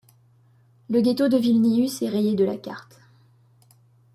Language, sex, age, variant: French, female, 19-29, Français de métropole